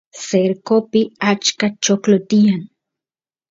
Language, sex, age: Santiago del Estero Quichua, female, 30-39